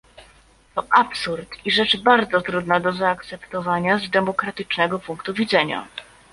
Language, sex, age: Polish, female, 19-29